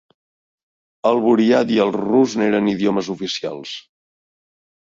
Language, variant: Catalan, Central